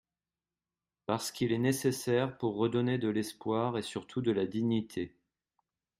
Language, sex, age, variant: French, male, 30-39, Français de métropole